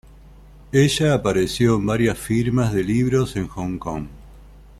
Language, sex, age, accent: Spanish, male, 40-49, Rioplatense: Argentina, Uruguay, este de Bolivia, Paraguay